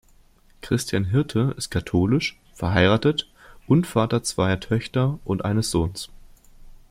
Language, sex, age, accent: German, male, 19-29, Deutschland Deutsch